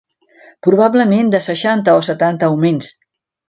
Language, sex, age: Catalan, female, 60-69